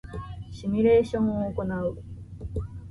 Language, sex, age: Japanese, female, 19-29